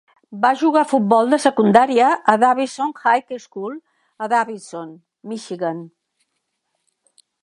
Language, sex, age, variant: Catalan, female, 70-79, Central